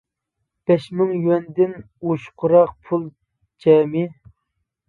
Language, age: Uyghur, 19-29